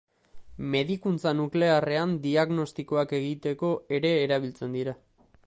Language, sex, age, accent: Basque, male, 19-29, Mendebalekoa (Araba, Bizkaia, Gipuzkoako mendebaleko herri batzuk)